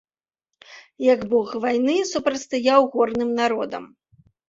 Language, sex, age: Belarusian, female, 30-39